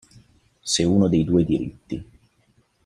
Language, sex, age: Italian, male, 30-39